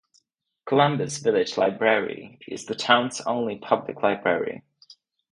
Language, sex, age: English, male, under 19